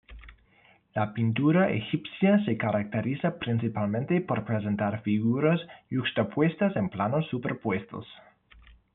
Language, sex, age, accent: Spanish, male, 30-39, México